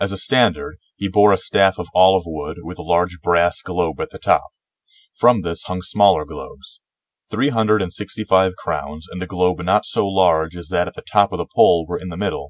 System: none